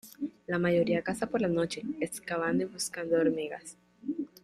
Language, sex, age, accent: Spanish, female, under 19, América central